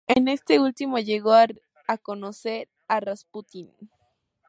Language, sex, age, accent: Spanish, female, 19-29, México